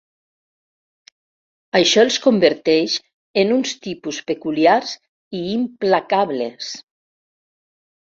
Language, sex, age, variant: Catalan, female, 60-69, Septentrional